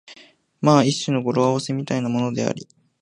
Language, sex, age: Japanese, male, 19-29